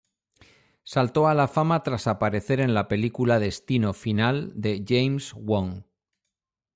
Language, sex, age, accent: Spanish, male, 50-59, España: Norte peninsular (Asturias, Castilla y León, Cantabria, País Vasco, Navarra, Aragón, La Rioja, Guadalajara, Cuenca)